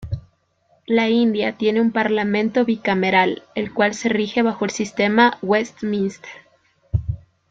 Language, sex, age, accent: Spanish, female, 19-29, Andino-Pacífico: Colombia, Perú, Ecuador, oeste de Bolivia y Venezuela andina